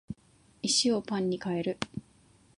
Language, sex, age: Japanese, female, 19-29